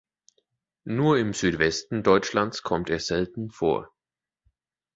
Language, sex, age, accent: German, male, 30-39, Deutschland Deutsch